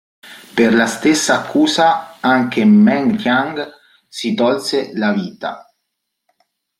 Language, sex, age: Italian, male, 40-49